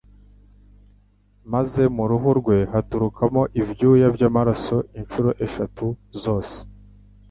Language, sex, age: Kinyarwanda, male, 19-29